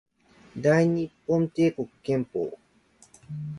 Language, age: Japanese, 30-39